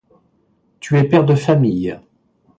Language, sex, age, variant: French, male, 50-59, Français de métropole